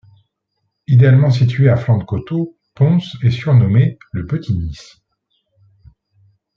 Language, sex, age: French, male, 40-49